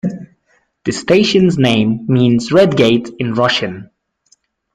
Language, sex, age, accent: English, male, 19-29, United States English